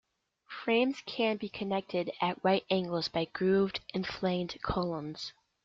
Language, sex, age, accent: English, female, under 19, United States English